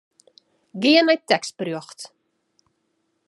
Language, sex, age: Western Frisian, female, 30-39